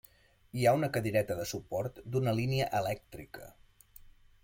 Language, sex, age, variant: Catalan, male, 40-49, Central